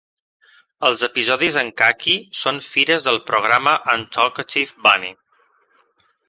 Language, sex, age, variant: Catalan, male, 30-39, Balear